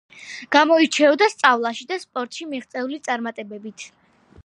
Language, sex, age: Georgian, female, under 19